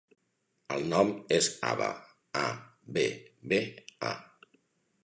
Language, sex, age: Catalan, male, 60-69